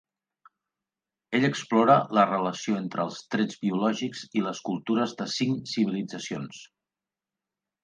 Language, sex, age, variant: Catalan, male, 40-49, Central